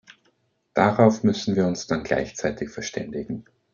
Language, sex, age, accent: German, male, 30-39, Österreichisches Deutsch